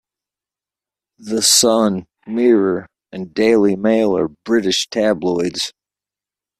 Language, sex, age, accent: English, male, 30-39, United States English